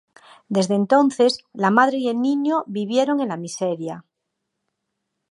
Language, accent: Spanish, España: Norte peninsular (Asturias, Castilla y León, Cantabria, País Vasco, Navarra, Aragón, La Rioja, Guadalajara, Cuenca)